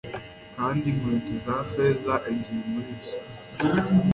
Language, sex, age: Kinyarwanda, male, under 19